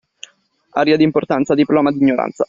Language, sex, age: Italian, male, 19-29